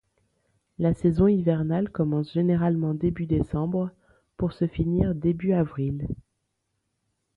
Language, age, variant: French, 30-39, Français de métropole